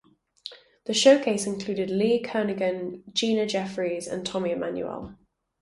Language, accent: English, England English